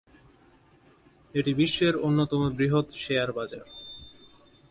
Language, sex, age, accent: Bengali, male, 19-29, Standard Bengali